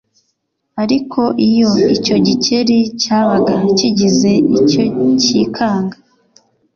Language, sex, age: Kinyarwanda, female, 40-49